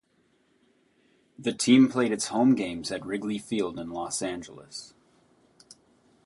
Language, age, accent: English, 30-39, United States English